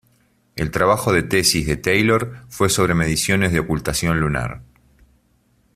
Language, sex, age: Spanish, male, 40-49